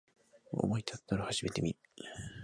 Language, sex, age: Japanese, male, 19-29